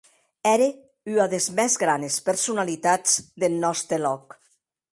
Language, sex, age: Occitan, female, 60-69